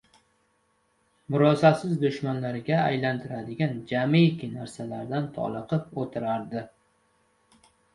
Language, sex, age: Uzbek, male, 30-39